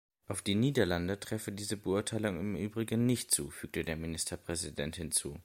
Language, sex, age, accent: German, male, under 19, Deutschland Deutsch